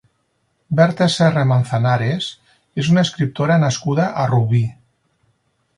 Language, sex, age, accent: Catalan, male, 50-59, Lleidatà